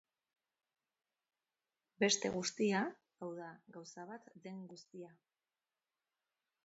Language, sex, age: Basque, female, 40-49